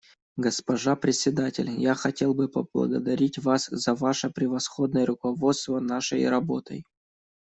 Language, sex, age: Russian, male, 19-29